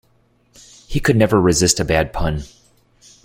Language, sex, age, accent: English, male, 40-49, United States English